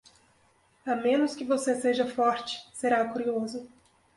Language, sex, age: Portuguese, female, 30-39